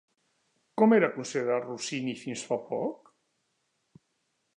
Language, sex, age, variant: Catalan, male, 60-69, Central